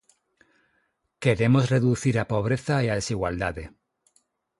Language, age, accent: Galician, 40-49, Normativo (estándar); Neofalante